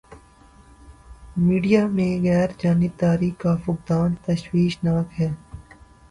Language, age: Urdu, 19-29